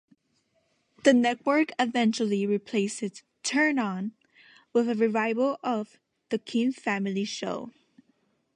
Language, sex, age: English, female, under 19